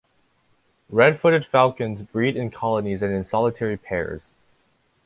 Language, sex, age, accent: English, male, under 19, United States English